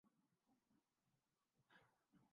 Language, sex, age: Urdu, male, 19-29